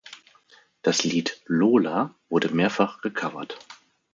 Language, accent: German, Deutschland Deutsch